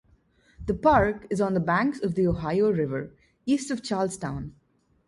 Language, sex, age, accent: English, female, 19-29, India and South Asia (India, Pakistan, Sri Lanka)